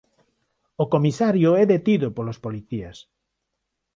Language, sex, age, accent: Galician, male, 50-59, Neofalante